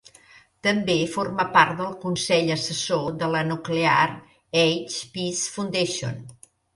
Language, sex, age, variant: Catalan, female, 60-69, Central